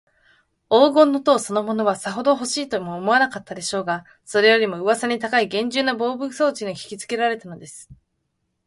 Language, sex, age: Japanese, female, 19-29